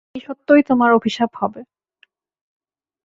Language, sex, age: Bengali, female, 19-29